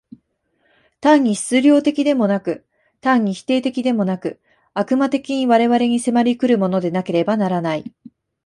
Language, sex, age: Japanese, female, 30-39